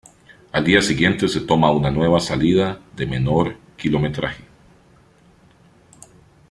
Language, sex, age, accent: Spanish, male, 30-39, América central